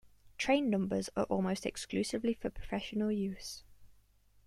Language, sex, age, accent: English, female, 19-29, England English